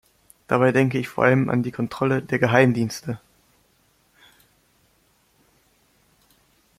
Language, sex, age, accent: German, male, under 19, Deutschland Deutsch